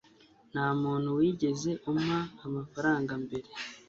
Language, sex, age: Kinyarwanda, male, 30-39